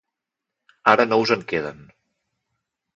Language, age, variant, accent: Catalan, 30-39, Central, central